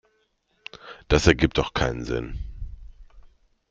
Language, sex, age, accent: German, male, 30-39, Deutschland Deutsch